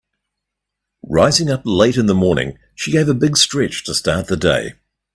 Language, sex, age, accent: English, male, 40-49, New Zealand English